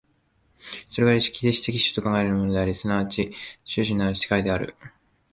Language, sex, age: Japanese, male, 19-29